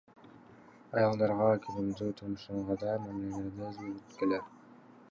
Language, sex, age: Kyrgyz, male, under 19